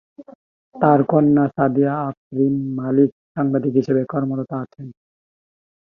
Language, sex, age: Bengali, male, 19-29